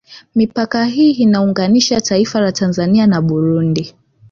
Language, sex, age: Swahili, female, 19-29